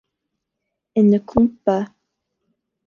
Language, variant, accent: French, Français d'Amérique du Nord, Français des États-Unis